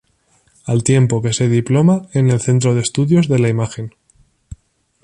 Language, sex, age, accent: Spanish, male, 19-29, España: Norte peninsular (Asturias, Castilla y León, Cantabria, País Vasco, Navarra, Aragón, La Rioja, Guadalajara, Cuenca)